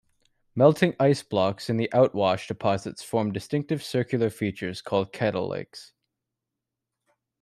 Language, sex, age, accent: English, male, under 19, Canadian English